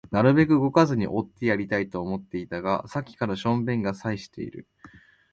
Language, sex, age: Japanese, male, 19-29